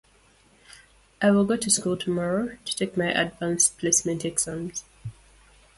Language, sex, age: English, female, 19-29